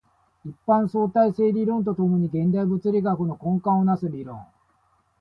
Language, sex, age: Japanese, male, 40-49